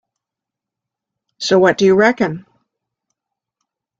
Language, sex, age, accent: English, female, 70-79, United States English